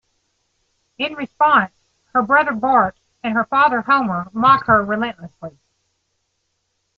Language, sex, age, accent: English, female, 40-49, United States English